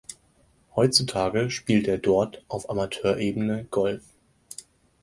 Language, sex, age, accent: German, male, 19-29, Deutschland Deutsch